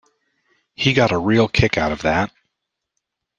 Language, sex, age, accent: English, male, 40-49, United States English